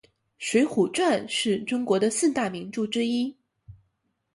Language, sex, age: Chinese, female, 19-29